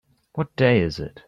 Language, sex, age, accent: English, male, under 19, New Zealand English